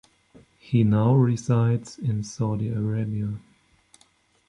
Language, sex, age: English, male, 30-39